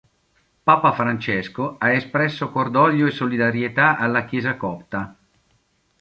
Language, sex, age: Italian, male, 50-59